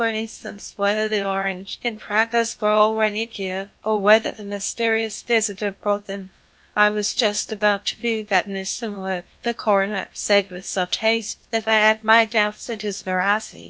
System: TTS, GlowTTS